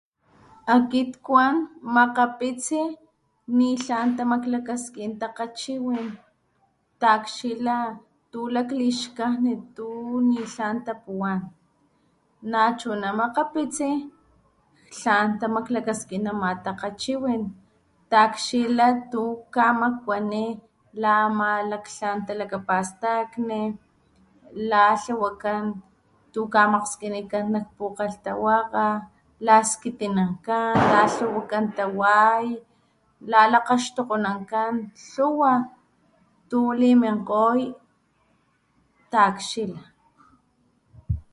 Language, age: Papantla Totonac, 30-39